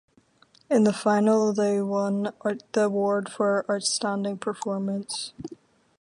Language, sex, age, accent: English, female, 19-29, Irish English